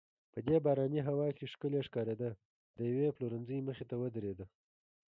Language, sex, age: Pashto, male, 30-39